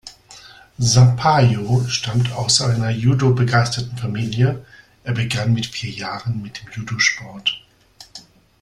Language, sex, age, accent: German, male, 50-59, Deutschland Deutsch